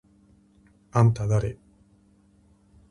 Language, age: Japanese, 19-29